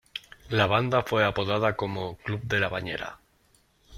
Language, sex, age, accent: Spanish, male, 30-39, España: Norte peninsular (Asturias, Castilla y León, Cantabria, País Vasco, Navarra, Aragón, La Rioja, Guadalajara, Cuenca)